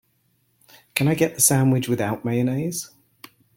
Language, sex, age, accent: English, male, 40-49, England English